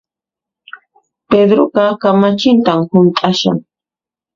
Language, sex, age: Puno Quechua, female, 19-29